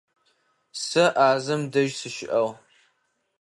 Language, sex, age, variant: Adyghe, male, under 19, Адыгабзэ (Кирил, пстэумэ зэдыряе)